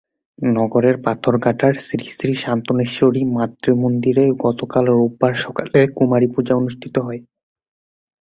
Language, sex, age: Bengali, male, 19-29